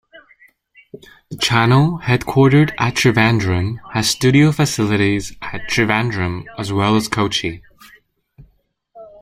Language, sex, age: English, male, 19-29